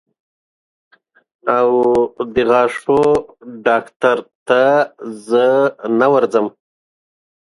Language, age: English, 40-49